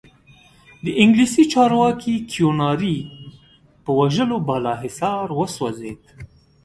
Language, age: Pashto, 30-39